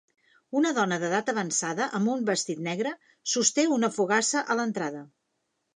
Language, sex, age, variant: Catalan, female, 50-59, Central